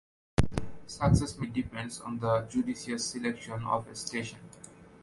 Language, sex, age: English, male, 19-29